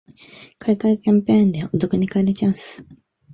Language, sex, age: Japanese, female, 19-29